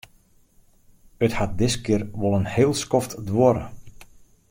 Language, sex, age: Western Frisian, male, 50-59